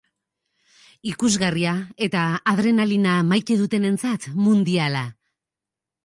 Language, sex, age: Basque, female, 30-39